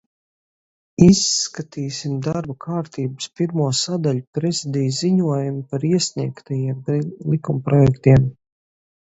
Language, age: Latvian, 40-49